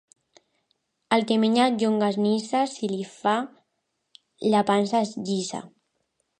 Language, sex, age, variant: Catalan, female, under 19, Alacantí